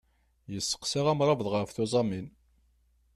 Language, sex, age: Kabyle, male, 50-59